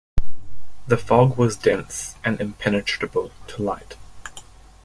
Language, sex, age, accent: English, male, under 19, New Zealand English